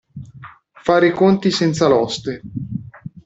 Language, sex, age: Italian, male, 30-39